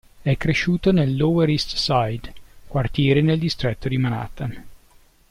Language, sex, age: Italian, male, 40-49